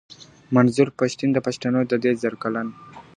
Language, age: Pashto, 19-29